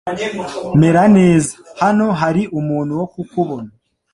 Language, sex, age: Kinyarwanda, male, 19-29